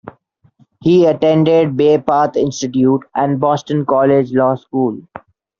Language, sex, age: English, male, 19-29